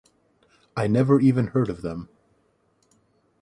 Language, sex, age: English, male, 19-29